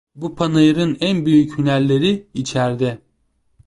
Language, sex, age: Turkish, male, 19-29